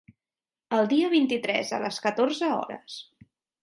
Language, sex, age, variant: Catalan, female, 19-29, Central